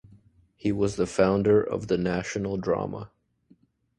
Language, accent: English, Canadian English